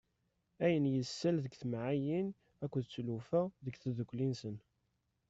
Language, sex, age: Kabyle, male, 30-39